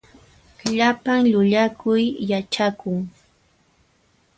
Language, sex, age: Puno Quechua, female, 19-29